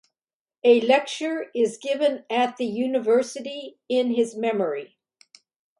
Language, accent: English, United States English